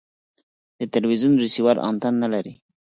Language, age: Pashto, 30-39